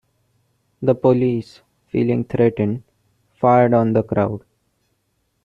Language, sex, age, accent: English, male, 19-29, India and South Asia (India, Pakistan, Sri Lanka)